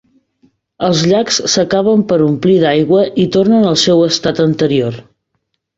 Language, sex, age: Catalan, female, 40-49